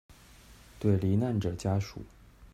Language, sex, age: Chinese, male, 30-39